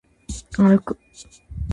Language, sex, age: Japanese, female, 19-29